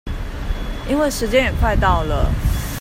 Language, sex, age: Chinese, female, 30-39